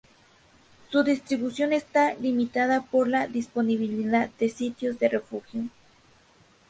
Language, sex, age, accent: Spanish, female, 19-29, México